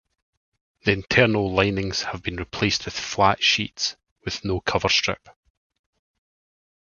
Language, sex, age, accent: English, male, 50-59, Scottish English